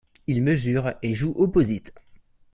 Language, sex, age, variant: French, male, 19-29, Français de métropole